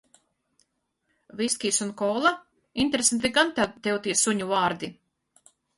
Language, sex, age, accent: Latvian, female, 50-59, Latgaliešu